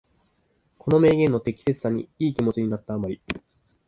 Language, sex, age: Japanese, male, 19-29